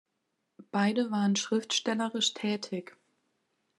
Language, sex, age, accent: German, female, 19-29, Deutschland Deutsch